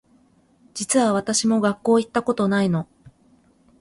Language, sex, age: Japanese, female, 30-39